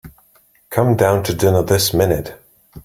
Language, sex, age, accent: English, male, 40-49, United States English